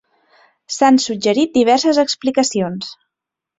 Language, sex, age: Catalan, female, 30-39